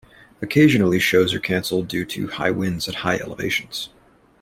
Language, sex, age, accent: English, male, 30-39, United States English